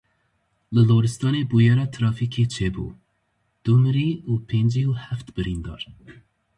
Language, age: Kurdish, 19-29